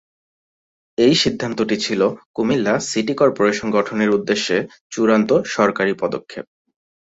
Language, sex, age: Bengali, male, 19-29